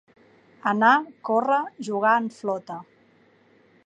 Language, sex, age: Catalan, female, 40-49